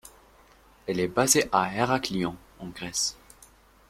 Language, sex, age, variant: French, male, 19-29, Français de métropole